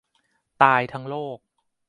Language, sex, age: Thai, male, 30-39